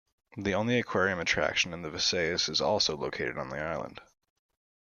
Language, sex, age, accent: English, male, under 19, United States English